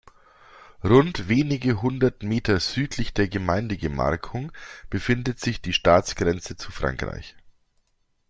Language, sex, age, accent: German, male, 40-49, Deutschland Deutsch